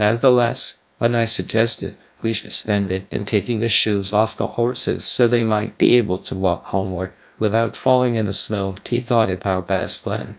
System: TTS, GlowTTS